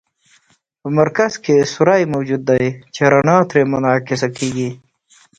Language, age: Pashto, 40-49